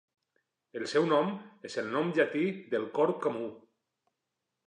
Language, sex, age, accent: Catalan, male, 40-49, valencià